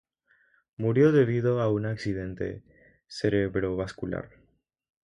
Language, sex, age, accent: Spanish, male, under 19, Andino-Pacífico: Colombia, Perú, Ecuador, oeste de Bolivia y Venezuela andina